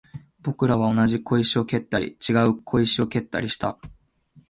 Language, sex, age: Japanese, male, 19-29